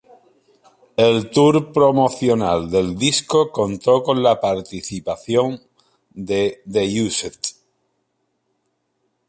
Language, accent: Spanish, España: Sur peninsular (Andalucia, Extremadura, Murcia)